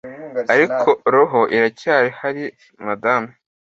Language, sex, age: Kinyarwanda, male, under 19